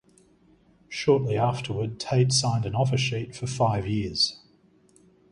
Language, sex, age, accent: English, male, 50-59, Australian English